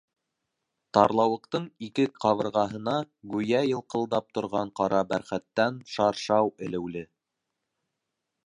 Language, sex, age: Bashkir, male, 19-29